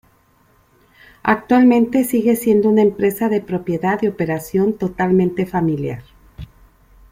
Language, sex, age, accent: Spanish, female, 50-59, México